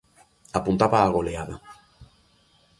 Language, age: Galician, 19-29